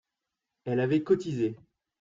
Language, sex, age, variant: French, male, 30-39, Français de métropole